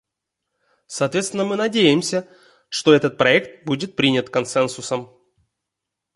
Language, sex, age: Russian, male, 19-29